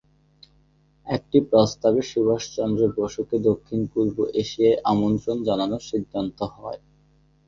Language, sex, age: Bengali, male, 19-29